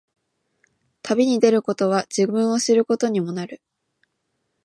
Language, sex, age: Japanese, female, 19-29